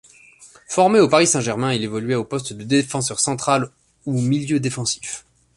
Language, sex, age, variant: French, male, 30-39, Français de métropole